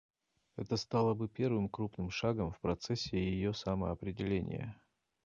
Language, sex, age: Russian, male, 40-49